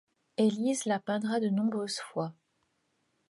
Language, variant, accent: French, Français d'Europe, Français de Suisse